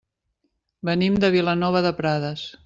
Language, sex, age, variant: Catalan, female, 50-59, Central